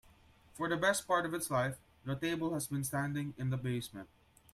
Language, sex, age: English, male, 19-29